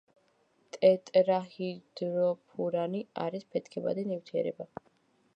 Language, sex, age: Georgian, female, under 19